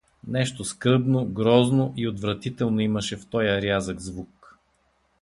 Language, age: Bulgarian, 60-69